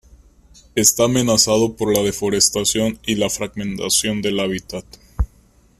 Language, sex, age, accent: Spanish, male, 19-29, México